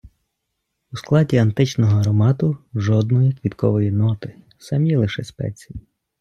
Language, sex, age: Ukrainian, male, 30-39